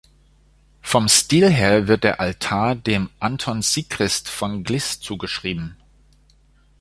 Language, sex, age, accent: German, male, 40-49, Deutschland Deutsch